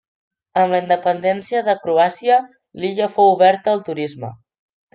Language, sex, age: Catalan, male, under 19